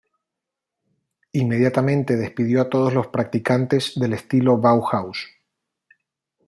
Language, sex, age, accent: Spanish, male, 40-49, España: Islas Canarias